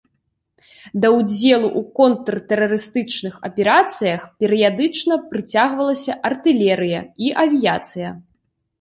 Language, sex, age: Belarusian, female, 19-29